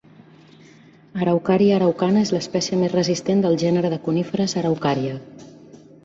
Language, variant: Catalan, Central